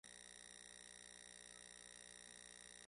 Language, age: English, 19-29